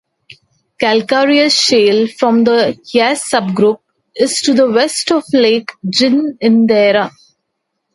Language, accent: English, India and South Asia (India, Pakistan, Sri Lanka)